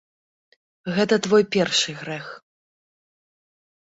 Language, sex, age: Belarusian, female, 19-29